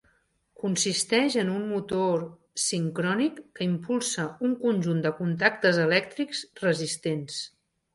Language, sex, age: Catalan, female, 40-49